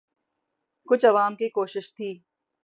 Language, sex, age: Urdu, female, 19-29